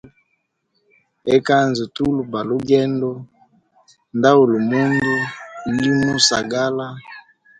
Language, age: Hemba, 19-29